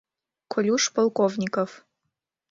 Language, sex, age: Mari, female, 19-29